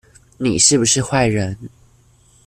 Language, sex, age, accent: Chinese, female, 19-29, 出生地：宜蘭縣